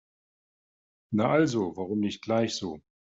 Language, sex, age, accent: German, male, 50-59, Deutschland Deutsch